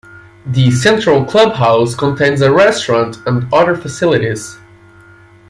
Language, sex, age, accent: English, male, 19-29, United States English